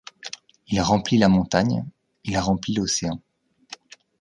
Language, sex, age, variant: French, male, 30-39, Français de métropole